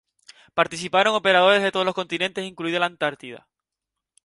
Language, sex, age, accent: Spanish, male, 19-29, España: Islas Canarias